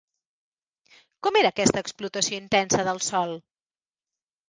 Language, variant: Catalan, Central